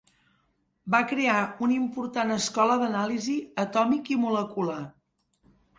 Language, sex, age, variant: Catalan, female, 50-59, Central